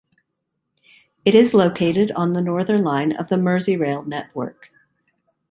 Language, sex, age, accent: English, female, 40-49, United States English